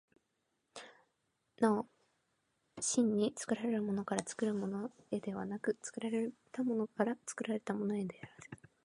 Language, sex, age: Japanese, female, 19-29